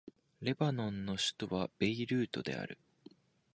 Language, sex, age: Japanese, male, 19-29